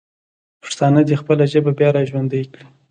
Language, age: Pashto, 19-29